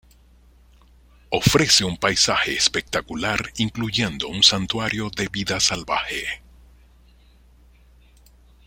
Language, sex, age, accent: Spanish, male, 50-59, Caribe: Cuba, Venezuela, Puerto Rico, República Dominicana, Panamá, Colombia caribeña, México caribeño, Costa del golfo de México